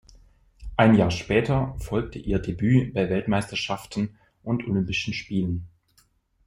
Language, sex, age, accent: German, male, 30-39, Deutschland Deutsch